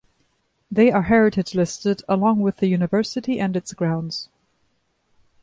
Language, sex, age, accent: English, female, 30-39, United States English